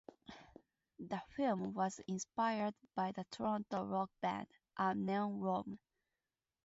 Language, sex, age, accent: English, female, 19-29, United States English